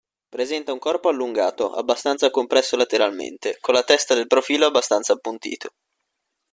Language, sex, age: Italian, male, 19-29